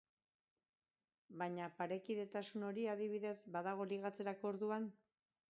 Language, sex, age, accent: Basque, female, 40-49, Erdialdekoa edo Nafarra (Gipuzkoa, Nafarroa)